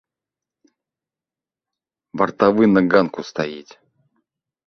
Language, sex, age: Belarusian, male, 30-39